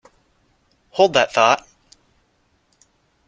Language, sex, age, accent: English, male, 19-29, United States English